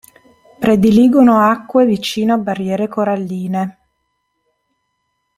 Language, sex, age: Italian, female, 40-49